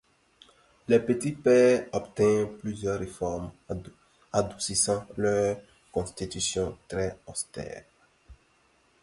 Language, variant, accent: French, Français d'Afrique subsaharienne et des îles africaines, Français de Côte d’Ivoire